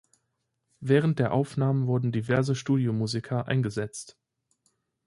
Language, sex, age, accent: German, male, 30-39, Deutschland Deutsch